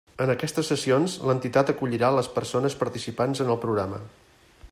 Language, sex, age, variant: Catalan, male, 50-59, Central